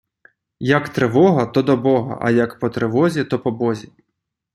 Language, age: Ukrainian, 19-29